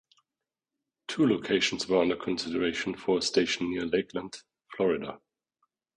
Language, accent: English, German English